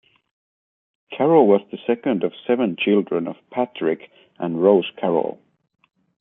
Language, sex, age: English, male, 19-29